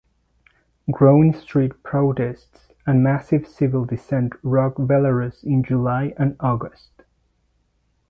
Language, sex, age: English, male, 30-39